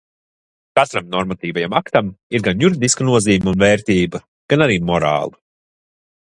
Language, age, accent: Latvian, 30-39, nav